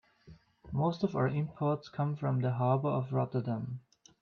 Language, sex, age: English, male, 19-29